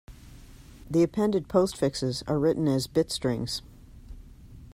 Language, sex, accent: English, female, United States English